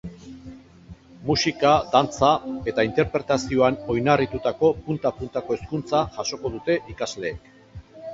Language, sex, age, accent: Basque, male, 50-59, Erdialdekoa edo Nafarra (Gipuzkoa, Nafarroa)